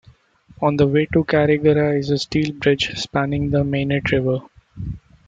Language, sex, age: English, male, 19-29